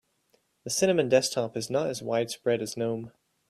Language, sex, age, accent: English, male, 19-29, United States English